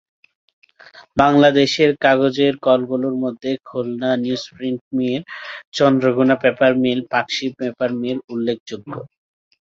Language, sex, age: Bengali, male, 19-29